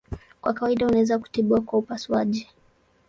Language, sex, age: Swahili, female, 19-29